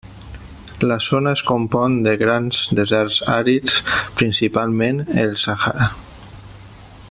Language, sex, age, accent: Catalan, male, 40-49, valencià